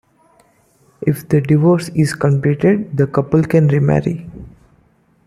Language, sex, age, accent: English, male, 19-29, India and South Asia (India, Pakistan, Sri Lanka)